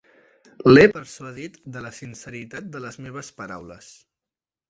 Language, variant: Catalan, Central